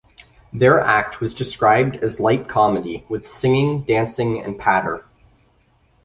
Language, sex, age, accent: English, male, 19-29, United States English